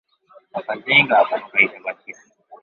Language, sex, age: Ganda, male, 19-29